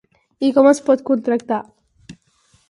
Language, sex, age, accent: Catalan, female, under 19, gironí